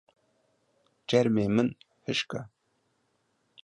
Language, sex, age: Kurdish, male, 30-39